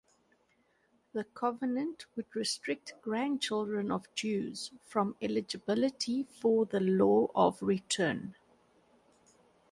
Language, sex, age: English, female, 40-49